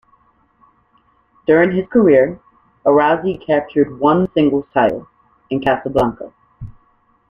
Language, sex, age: English, female, 19-29